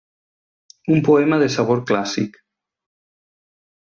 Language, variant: Catalan, Septentrional